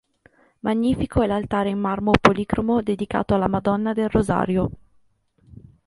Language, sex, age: Italian, female, 30-39